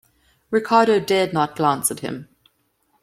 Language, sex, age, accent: English, female, 30-39, Southern African (South Africa, Zimbabwe, Namibia)